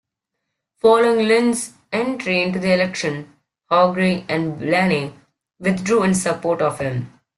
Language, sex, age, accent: English, male, under 19, England English